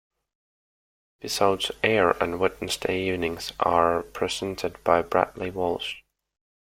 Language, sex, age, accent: English, male, 19-29, United States English